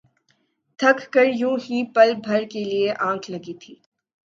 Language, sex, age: Urdu, female, 19-29